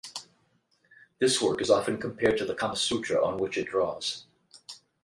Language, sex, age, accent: English, male, 50-59, United States English